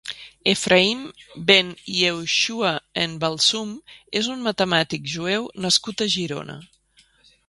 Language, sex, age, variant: Catalan, female, 40-49, Central